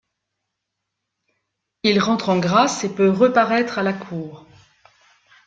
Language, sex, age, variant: French, female, 50-59, Français de métropole